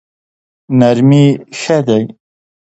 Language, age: Pashto, 30-39